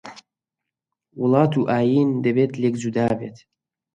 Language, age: Central Kurdish, 19-29